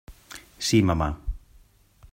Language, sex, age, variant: Catalan, male, 50-59, Central